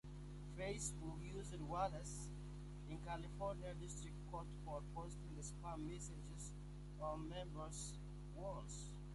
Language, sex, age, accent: English, male, 19-29, United States English